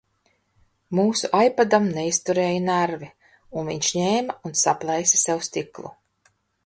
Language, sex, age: Latvian, female, 50-59